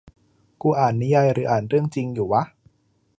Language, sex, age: Thai, male, 19-29